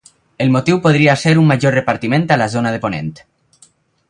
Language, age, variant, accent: Catalan, under 19, Valencià septentrional, valencià